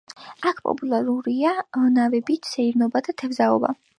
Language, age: Georgian, under 19